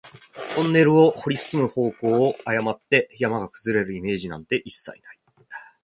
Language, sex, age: Japanese, male, 30-39